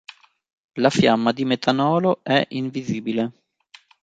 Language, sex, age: Italian, male, 30-39